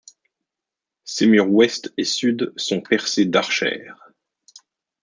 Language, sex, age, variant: French, male, 30-39, Français de métropole